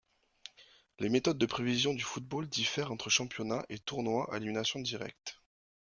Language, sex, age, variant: French, male, 30-39, Français de métropole